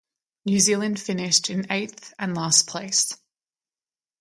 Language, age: English, 30-39